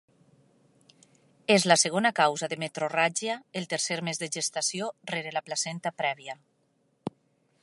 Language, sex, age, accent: Catalan, female, 40-49, valencià